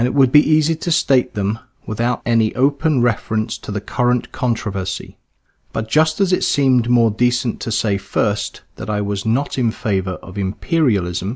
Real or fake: real